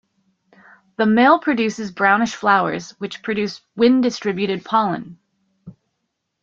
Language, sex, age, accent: English, female, 40-49, United States English